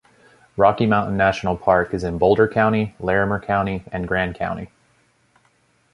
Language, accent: English, United States English